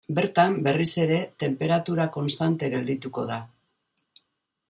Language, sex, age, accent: Basque, female, 60-69, Mendebalekoa (Araba, Bizkaia, Gipuzkoako mendebaleko herri batzuk)